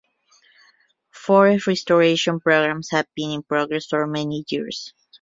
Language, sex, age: English, female, 30-39